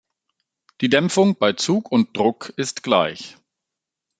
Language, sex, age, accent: German, male, 40-49, Deutschland Deutsch